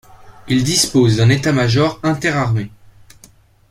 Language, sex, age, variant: French, male, under 19, Français de métropole